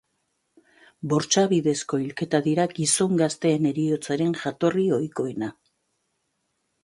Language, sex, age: Basque, female, 50-59